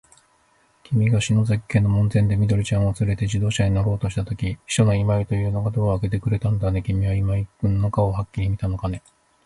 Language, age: Japanese, 50-59